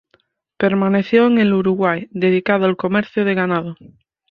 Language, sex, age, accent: Spanish, female, 30-39, España: Norte peninsular (Asturias, Castilla y León, Cantabria, País Vasco, Navarra, Aragón, La Rioja, Guadalajara, Cuenca)